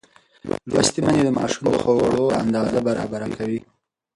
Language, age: Pashto, under 19